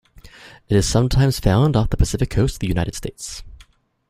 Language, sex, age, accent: English, male, 19-29, Canadian English